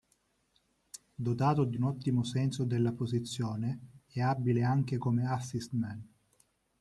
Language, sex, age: Italian, male, 30-39